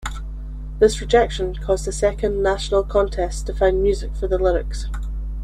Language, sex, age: English, female, 30-39